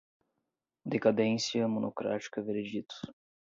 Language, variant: Portuguese, Portuguese (Brasil)